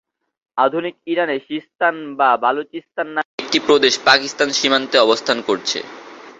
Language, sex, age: Bengali, male, 19-29